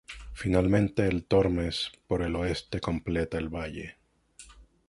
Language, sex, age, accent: Spanish, male, 19-29, Caribe: Cuba, Venezuela, Puerto Rico, República Dominicana, Panamá, Colombia caribeña, México caribeño, Costa del golfo de México